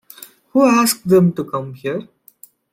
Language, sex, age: English, male, 19-29